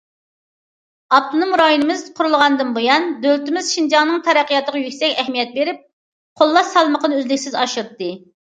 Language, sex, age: Uyghur, female, 40-49